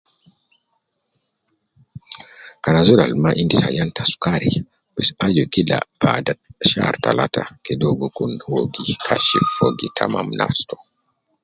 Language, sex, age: Nubi, male, 50-59